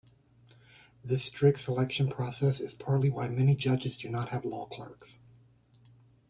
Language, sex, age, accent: English, male, 40-49, United States English